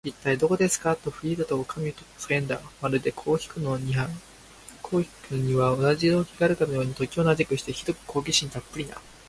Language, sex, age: Japanese, male, 19-29